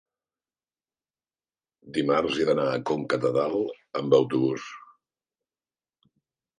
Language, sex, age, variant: Catalan, male, 50-59, Central